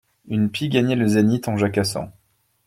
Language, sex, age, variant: French, male, 19-29, Français de métropole